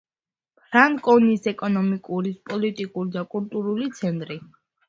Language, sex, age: Georgian, female, under 19